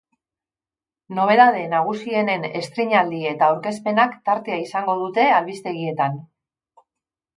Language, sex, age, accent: Basque, female, 50-59, Mendebalekoa (Araba, Bizkaia, Gipuzkoako mendebaleko herri batzuk)